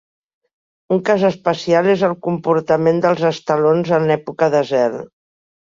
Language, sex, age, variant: Catalan, female, 60-69, Central